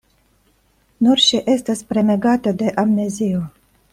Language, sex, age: Esperanto, female, 30-39